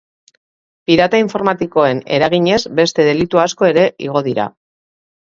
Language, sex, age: Basque, female, 40-49